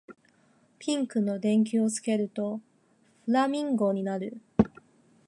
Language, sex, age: Japanese, female, 19-29